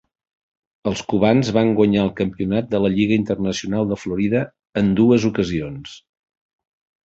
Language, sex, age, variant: Catalan, male, 60-69, Central